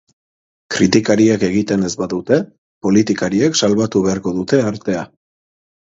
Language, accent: Basque, Erdialdekoa edo Nafarra (Gipuzkoa, Nafarroa)